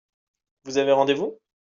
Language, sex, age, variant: French, male, 19-29, Français de métropole